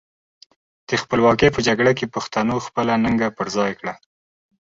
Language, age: Pashto, 30-39